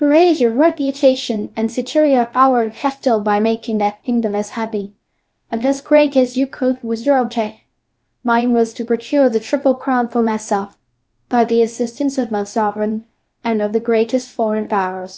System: TTS, VITS